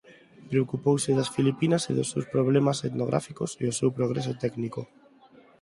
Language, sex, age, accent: Galician, male, under 19, Neofalante